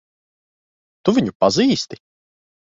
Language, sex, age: Latvian, male, 19-29